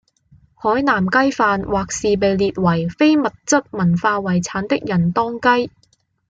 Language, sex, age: Cantonese, female, 19-29